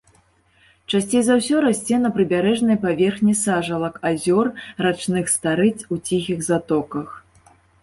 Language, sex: Belarusian, female